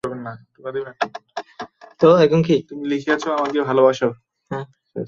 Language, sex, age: Bengali, male, 19-29